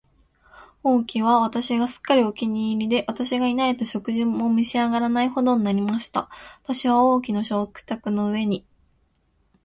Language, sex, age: Japanese, female, 19-29